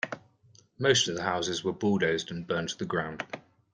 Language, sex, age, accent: English, male, 30-39, England English